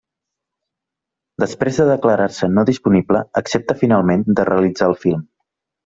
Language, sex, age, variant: Catalan, male, 19-29, Central